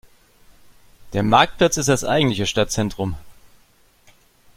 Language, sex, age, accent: German, male, 40-49, Deutschland Deutsch